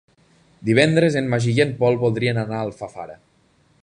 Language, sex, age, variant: Catalan, male, 19-29, Nord-Occidental